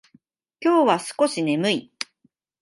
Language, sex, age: Japanese, female, 40-49